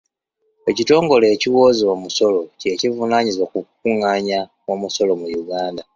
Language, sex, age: Ganda, male, 19-29